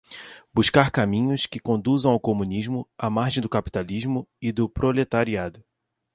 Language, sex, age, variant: Portuguese, male, 19-29, Portuguese (Brasil)